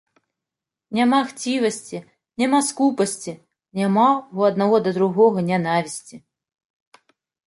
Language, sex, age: Belarusian, female, 30-39